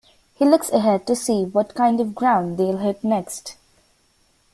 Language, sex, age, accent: English, female, under 19, United States English